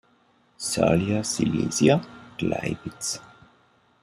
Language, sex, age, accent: German, male, 30-39, Deutschland Deutsch